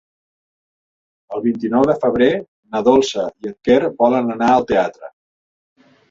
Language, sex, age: Catalan, male, 50-59